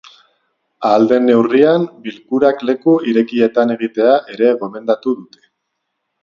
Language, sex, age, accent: Basque, male, 30-39, Mendebalekoa (Araba, Bizkaia, Gipuzkoako mendebaleko herri batzuk)